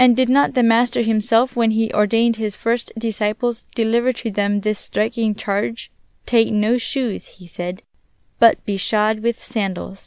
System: none